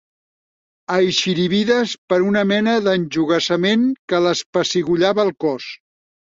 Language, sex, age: Catalan, male, 70-79